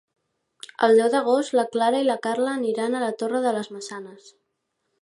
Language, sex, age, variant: Catalan, female, 19-29, Central